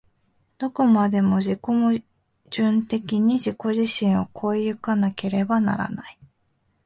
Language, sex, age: Japanese, female, 19-29